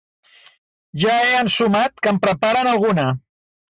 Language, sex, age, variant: Catalan, male, 60-69, Central